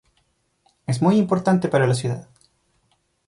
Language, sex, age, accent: Spanish, male, 30-39, Chileno: Chile, Cuyo